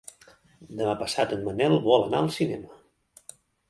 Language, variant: Catalan, Central